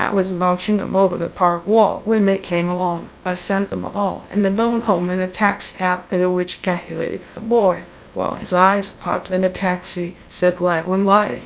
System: TTS, GlowTTS